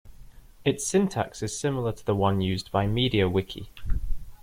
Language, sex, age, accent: English, male, 19-29, England English